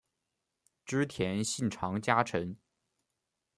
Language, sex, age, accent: Chinese, male, under 19, 出生地：黑龙江省